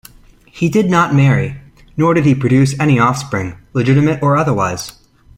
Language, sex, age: English, male, 19-29